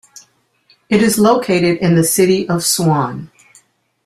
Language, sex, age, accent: English, female, 60-69, United States English